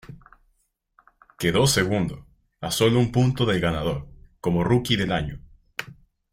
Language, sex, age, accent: Spanish, male, 19-29, Andino-Pacífico: Colombia, Perú, Ecuador, oeste de Bolivia y Venezuela andina